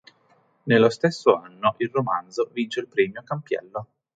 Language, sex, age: Italian, male, 19-29